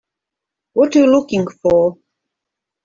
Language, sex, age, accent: English, female, 50-59, Australian English